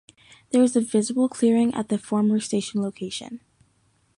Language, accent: English, United States English